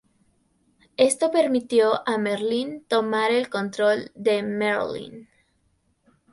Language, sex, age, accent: Spanish, female, 19-29, México